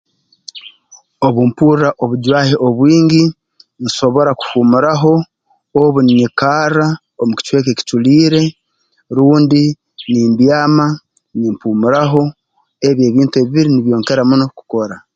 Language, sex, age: Tooro, male, 40-49